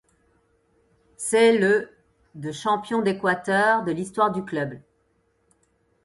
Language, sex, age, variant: French, female, 50-59, Français de métropole